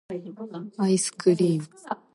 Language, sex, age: Japanese, female, 19-29